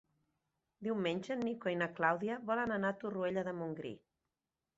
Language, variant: Catalan, Central